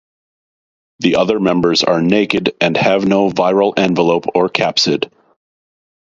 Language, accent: English, Canadian English